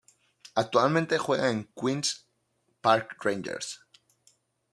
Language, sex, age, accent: Spanish, male, 30-39, España: Sur peninsular (Andalucia, Extremadura, Murcia)